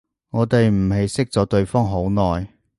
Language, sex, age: Cantonese, male, 30-39